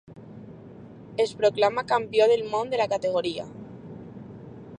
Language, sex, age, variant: Catalan, female, under 19, Alacantí